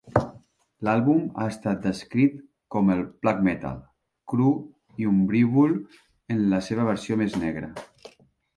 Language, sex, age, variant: Catalan, male, 40-49, Central